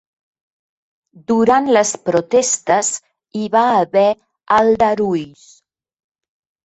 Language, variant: Catalan, Septentrional